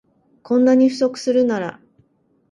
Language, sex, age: Japanese, female, 40-49